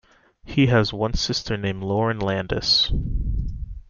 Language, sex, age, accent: English, male, 19-29, United States English